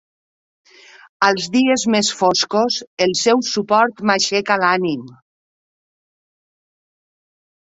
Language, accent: Catalan, valencià